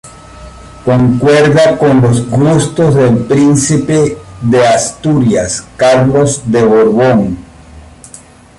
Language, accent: Spanish, Caribe: Cuba, Venezuela, Puerto Rico, República Dominicana, Panamá, Colombia caribeña, México caribeño, Costa del golfo de México